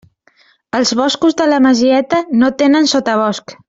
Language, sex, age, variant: Catalan, female, 19-29, Central